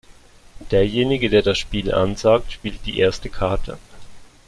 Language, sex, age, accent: German, male, 30-39, Schweizerdeutsch